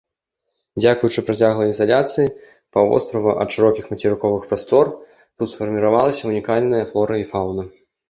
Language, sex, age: Belarusian, male, 19-29